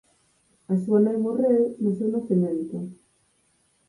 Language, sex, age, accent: Galician, female, 30-39, Normativo (estándar)